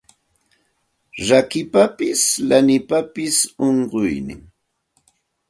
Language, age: Santa Ana de Tusi Pasco Quechua, 40-49